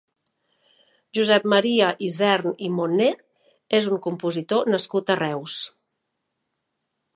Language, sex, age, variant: Catalan, female, 40-49, Central